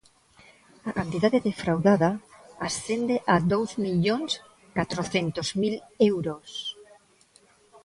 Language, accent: Galician, Neofalante